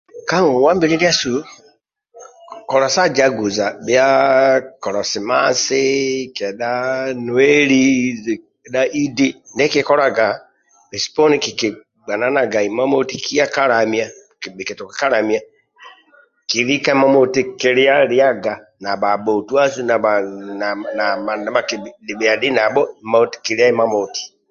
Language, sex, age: Amba (Uganda), male, 70-79